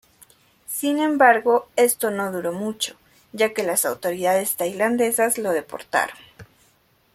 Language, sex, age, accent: Spanish, female, 19-29, Andino-Pacífico: Colombia, Perú, Ecuador, oeste de Bolivia y Venezuela andina